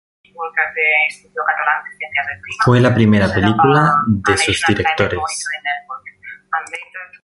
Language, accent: Spanish, España: Centro-Sur peninsular (Madrid, Toledo, Castilla-La Mancha)